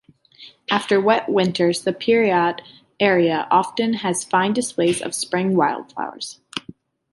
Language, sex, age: English, female, 19-29